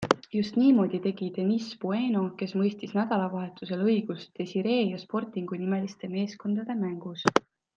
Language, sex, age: Estonian, female, 19-29